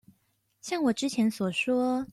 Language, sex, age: Chinese, female, 19-29